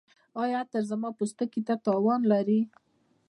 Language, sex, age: Pashto, female, 30-39